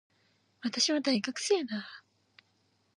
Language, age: Japanese, 19-29